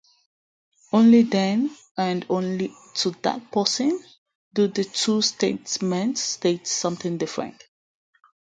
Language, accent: English, England English